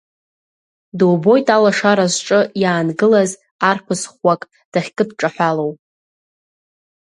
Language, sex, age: Abkhazian, female, under 19